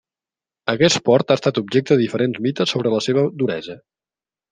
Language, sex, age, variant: Catalan, male, 40-49, Central